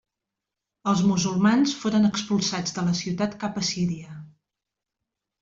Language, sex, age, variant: Catalan, female, 50-59, Central